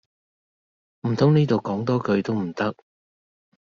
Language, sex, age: Cantonese, male, 50-59